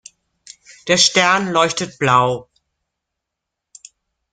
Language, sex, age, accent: German, female, 50-59, Deutschland Deutsch